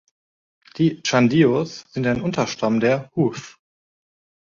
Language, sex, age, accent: German, male, 19-29, Deutschland Deutsch